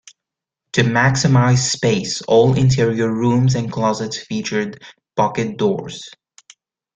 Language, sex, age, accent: English, male, 19-29, United States English